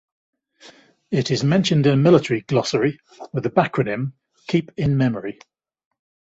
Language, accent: English, England English